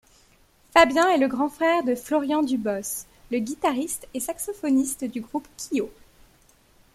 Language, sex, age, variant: French, female, 19-29, Français de métropole